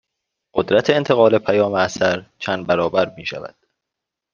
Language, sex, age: Persian, male, 19-29